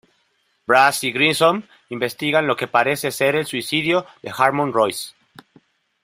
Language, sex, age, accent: Spanish, male, 30-39, México